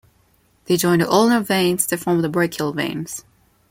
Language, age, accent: English, 19-29, Filipino